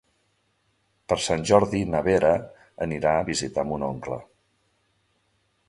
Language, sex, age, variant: Catalan, male, 40-49, Central